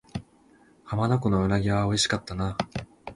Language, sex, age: Japanese, male, 19-29